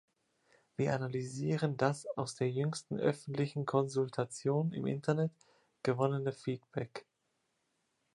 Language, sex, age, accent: German, male, 19-29, Deutschland Deutsch